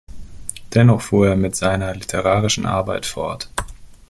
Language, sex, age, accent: German, male, 30-39, Deutschland Deutsch